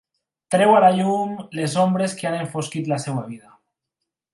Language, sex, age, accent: Catalan, male, 19-29, valencià